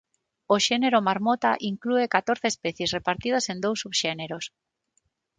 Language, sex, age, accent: Galician, female, 40-49, Normativo (estándar); Neofalante